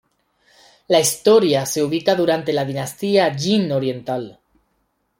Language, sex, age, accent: Spanish, male, 30-39, España: Sur peninsular (Andalucia, Extremadura, Murcia)